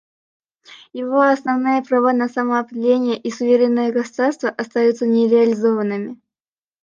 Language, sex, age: Russian, female, under 19